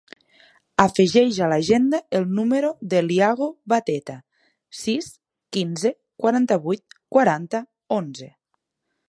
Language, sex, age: Catalan, female, 19-29